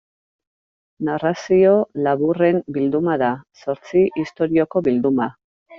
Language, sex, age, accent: Basque, female, 40-49, Erdialdekoa edo Nafarra (Gipuzkoa, Nafarroa)